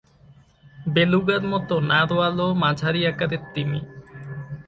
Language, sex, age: Bengali, male, 30-39